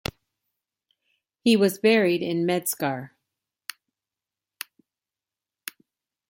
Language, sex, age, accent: English, female, 60-69, United States English